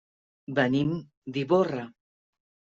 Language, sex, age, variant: Catalan, female, 40-49, Central